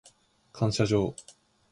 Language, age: Japanese, 19-29